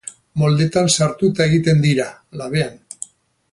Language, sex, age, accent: Basque, male, 60-69, Erdialdekoa edo Nafarra (Gipuzkoa, Nafarroa)